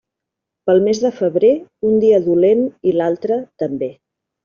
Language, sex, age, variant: Catalan, female, 50-59, Central